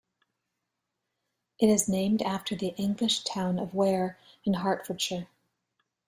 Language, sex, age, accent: English, female, 40-49, United States English